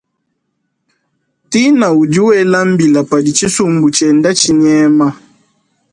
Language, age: Luba-Lulua, 30-39